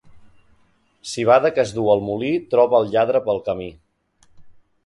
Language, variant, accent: Catalan, Central, central